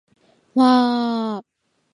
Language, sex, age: Japanese, female, 19-29